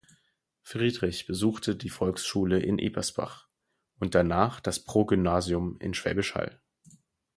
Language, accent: German, Deutschland Deutsch